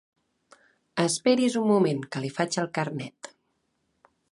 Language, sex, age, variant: Catalan, female, 19-29, Central